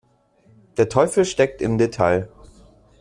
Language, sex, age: German, male, 19-29